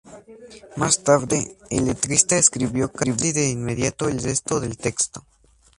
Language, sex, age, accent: Spanish, male, 19-29, México